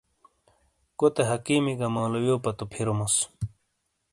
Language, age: Shina, 30-39